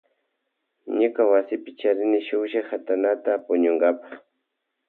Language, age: Loja Highland Quichua, 19-29